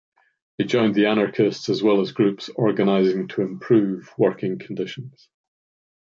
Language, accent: English, Scottish English